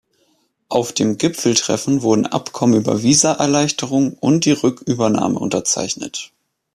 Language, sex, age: German, male, 19-29